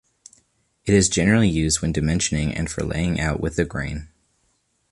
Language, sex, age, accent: English, male, 19-29, Canadian English